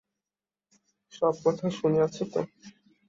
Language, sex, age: Bengali, male, under 19